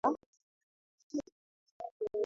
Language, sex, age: Swahili, female, 19-29